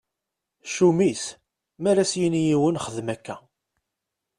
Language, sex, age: Kabyle, male, 30-39